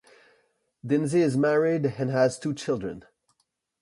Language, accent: English, Canadian English